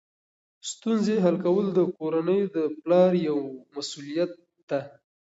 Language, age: Pashto, 19-29